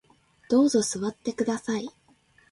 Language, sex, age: Japanese, female, 19-29